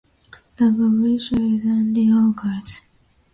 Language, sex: English, female